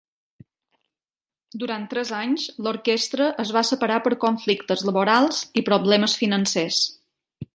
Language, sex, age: Catalan, female, 40-49